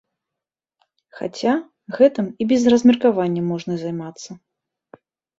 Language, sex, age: Belarusian, female, 30-39